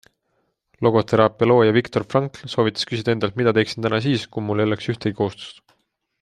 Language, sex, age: Estonian, male, 19-29